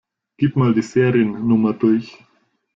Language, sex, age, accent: German, male, 19-29, Deutschland Deutsch